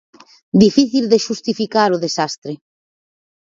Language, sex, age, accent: Galician, female, 30-39, Atlántico (seseo e gheada)